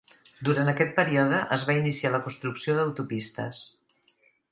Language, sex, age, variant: Catalan, female, 60-69, Central